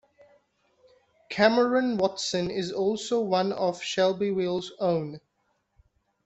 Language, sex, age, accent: English, male, 19-29, India and South Asia (India, Pakistan, Sri Lanka)